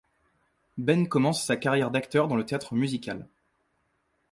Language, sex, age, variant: French, male, 19-29, Français de métropole